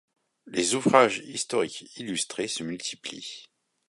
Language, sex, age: French, male, 40-49